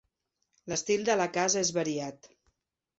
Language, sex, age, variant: Catalan, female, 50-59, Central